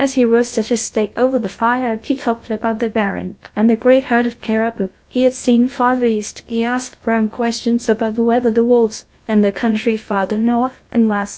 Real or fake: fake